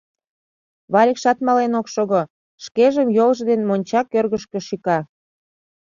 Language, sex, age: Mari, female, 30-39